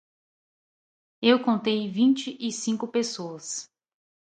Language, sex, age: Portuguese, female, 30-39